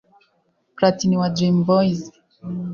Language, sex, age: Kinyarwanda, female, 19-29